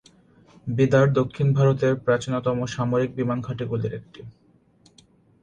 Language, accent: Bengali, প্রমিত